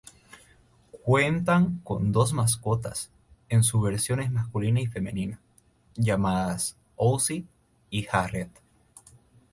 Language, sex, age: Spanish, male, 19-29